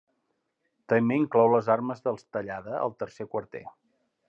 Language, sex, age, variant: Catalan, male, 50-59, Central